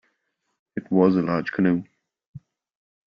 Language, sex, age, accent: English, male, 19-29, England English